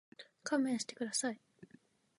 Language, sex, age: Japanese, female, under 19